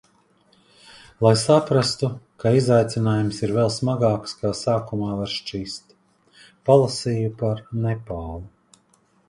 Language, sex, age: Latvian, male, 40-49